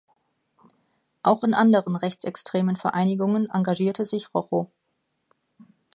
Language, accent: German, Deutschland Deutsch